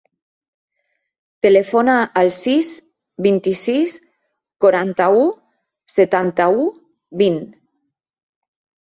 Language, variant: Catalan, Nord-Occidental